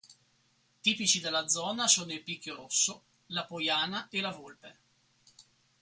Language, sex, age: Italian, male, 40-49